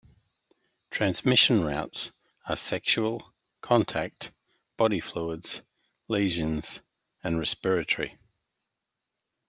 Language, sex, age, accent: English, male, 50-59, Australian English